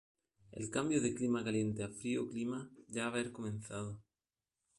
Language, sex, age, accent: Spanish, male, 40-49, España: Sur peninsular (Andalucia, Extremadura, Murcia)